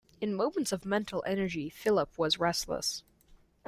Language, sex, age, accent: English, male, under 19, United States English